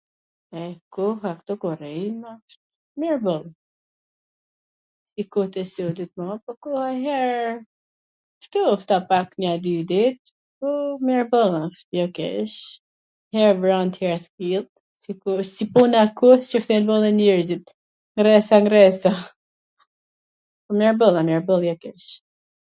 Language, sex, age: Gheg Albanian, female, 40-49